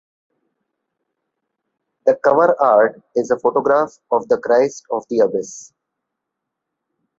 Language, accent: English, India and South Asia (India, Pakistan, Sri Lanka)